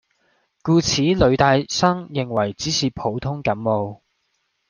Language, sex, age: Cantonese, male, 19-29